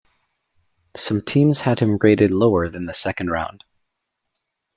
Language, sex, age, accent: English, male, under 19, United States English